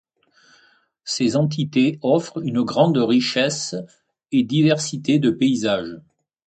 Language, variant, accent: French, Français de métropole, Français du sud de la France